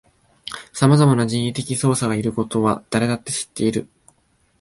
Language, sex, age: Japanese, male, 19-29